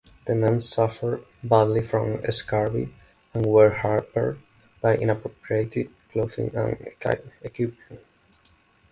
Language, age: English, 19-29